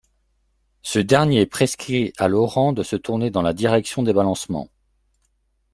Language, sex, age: French, male, 40-49